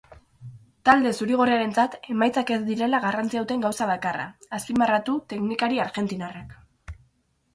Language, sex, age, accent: Basque, female, under 19, Mendebalekoa (Araba, Bizkaia, Gipuzkoako mendebaleko herri batzuk)